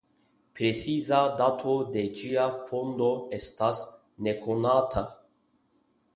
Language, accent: Esperanto, Internacia